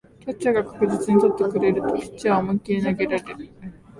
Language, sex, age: Japanese, female, 19-29